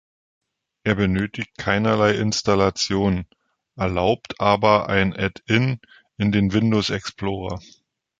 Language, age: German, 40-49